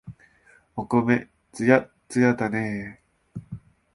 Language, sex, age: Japanese, male, 19-29